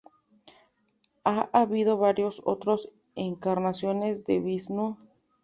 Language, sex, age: Spanish, female, 30-39